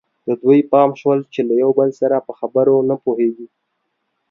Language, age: Pashto, 30-39